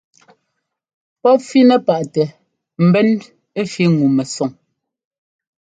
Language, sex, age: Ngomba, female, 30-39